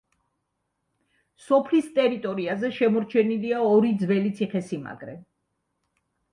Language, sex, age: Georgian, female, 60-69